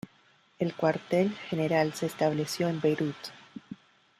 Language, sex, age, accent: Spanish, female, 30-39, América central